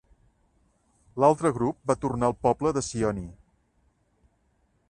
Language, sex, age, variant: Catalan, male, 50-59, Central